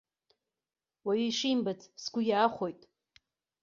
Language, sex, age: Abkhazian, female, 30-39